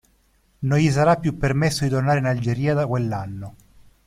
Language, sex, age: Italian, male, 30-39